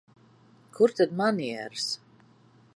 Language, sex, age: Latvian, female, 50-59